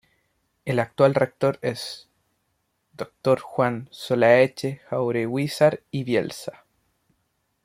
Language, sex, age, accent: Spanish, male, 19-29, Chileno: Chile, Cuyo